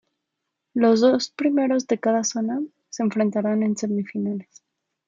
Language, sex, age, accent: Spanish, female, 19-29, México